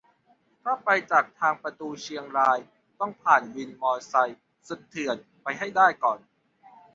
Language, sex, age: Thai, male, 19-29